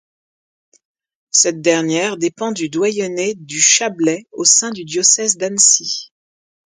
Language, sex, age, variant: French, female, 40-49, Français de métropole